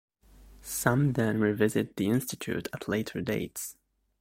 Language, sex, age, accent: English, male, 19-29, United States English